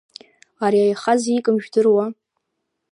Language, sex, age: Abkhazian, female, under 19